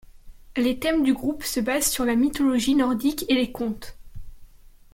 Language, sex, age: French, female, under 19